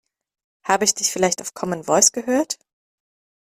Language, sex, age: German, female, 30-39